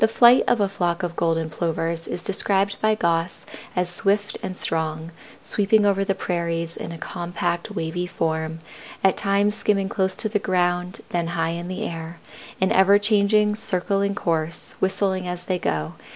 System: none